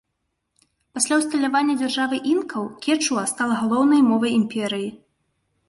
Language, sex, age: Belarusian, female, 30-39